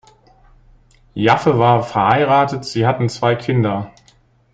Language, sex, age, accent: German, male, 50-59, Deutschland Deutsch